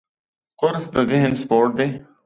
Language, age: Pashto, 19-29